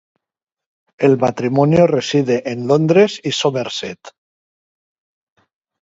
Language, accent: Spanish, España: Centro-Sur peninsular (Madrid, Toledo, Castilla-La Mancha)